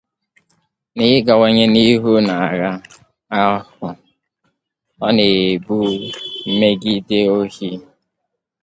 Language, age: Igbo, 19-29